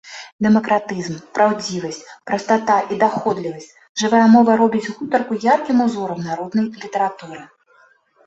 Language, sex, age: Belarusian, female, 19-29